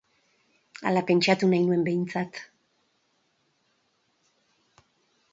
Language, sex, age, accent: Basque, female, 50-59, Erdialdekoa edo Nafarra (Gipuzkoa, Nafarroa)